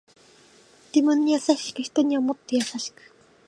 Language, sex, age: Japanese, female, 19-29